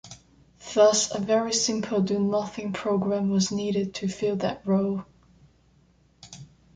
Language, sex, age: English, female, 19-29